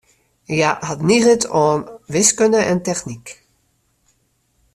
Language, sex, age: Western Frisian, female, 60-69